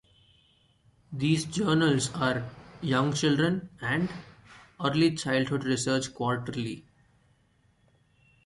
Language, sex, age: English, male, 19-29